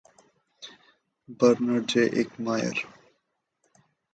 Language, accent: English, India and South Asia (India, Pakistan, Sri Lanka)